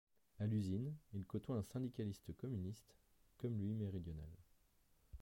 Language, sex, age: French, male, 30-39